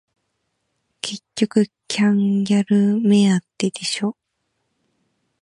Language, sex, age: Japanese, female, 19-29